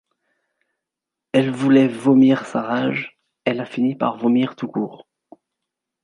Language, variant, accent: French, Français des départements et régions d'outre-mer, Français de La Réunion